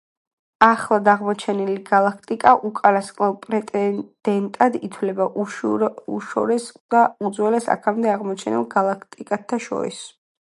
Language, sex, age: Georgian, female, 19-29